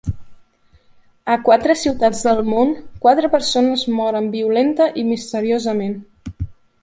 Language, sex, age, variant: Catalan, female, 19-29, Central